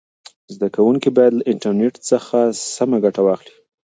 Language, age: Pashto, 19-29